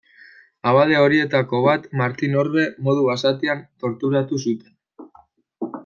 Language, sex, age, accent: Basque, male, 19-29, Mendebalekoa (Araba, Bizkaia, Gipuzkoako mendebaleko herri batzuk)